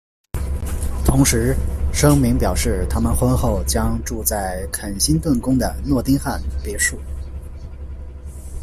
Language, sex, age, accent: Chinese, male, 30-39, 出生地：江苏省